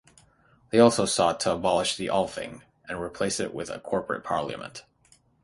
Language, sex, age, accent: English, male, 30-39, United States English; Canadian English